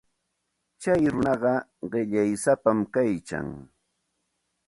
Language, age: Santa Ana de Tusi Pasco Quechua, 40-49